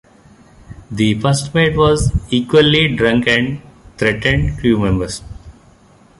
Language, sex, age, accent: English, male, 50-59, India and South Asia (India, Pakistan, Sri Lanka)